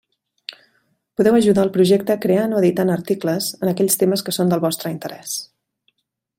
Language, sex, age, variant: Catalan, female, 30-39, Central